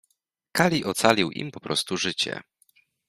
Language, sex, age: Polish, male, 19-29